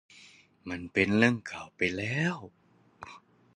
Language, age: Thai, 30-39